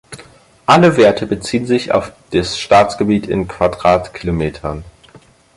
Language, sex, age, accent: German, male, under 19, Deutschland Deutsch